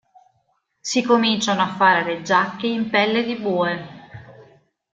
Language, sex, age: Italian, female, 50-59